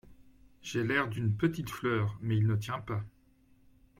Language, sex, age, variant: French, male, 50-59, Français de métropole